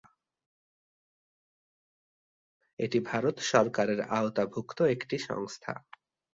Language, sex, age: Bengali, male, 19-29